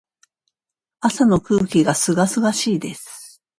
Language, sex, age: Japanese, female, 40-49